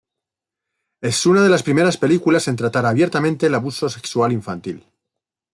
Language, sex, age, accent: Spanish, male, 40-49, España: Centro-Sur peninsular (Madrid, Toledo, Castilla-La Mancha)